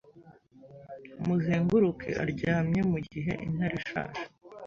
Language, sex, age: Kinyarwanda, male, under 19